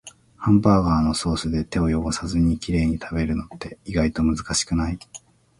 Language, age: Japanese, 19-29